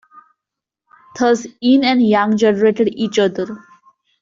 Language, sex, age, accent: English, female, 19-29, India and South Asia (India, Pakistan, Sri Lanka)